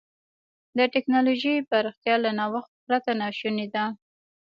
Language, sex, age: Pashto, female, 19-29